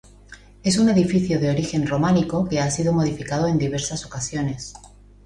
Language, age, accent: Spanish, 40-49, España: Centro-Sur peninsular (Madrid, Toledo, Castilla-La Mancha)